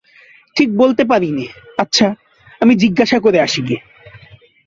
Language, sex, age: Bengali, male, 19-29